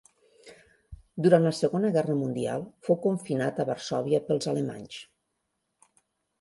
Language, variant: Catalan, Central